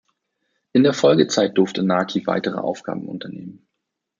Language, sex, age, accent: German, male, 30-39, Deutschland Deutsch